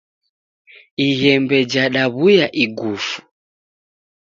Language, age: Taita, 19-29